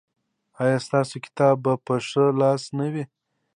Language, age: Pashto, 19-29